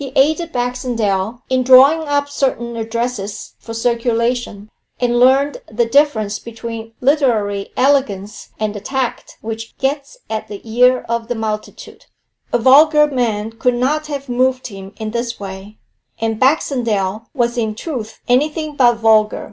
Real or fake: real